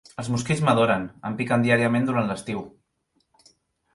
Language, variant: Catalan, Central